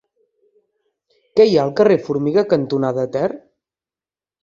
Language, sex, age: Catalan, male, 30-39